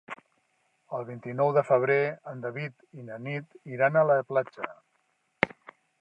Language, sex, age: Catalan, male, 60-69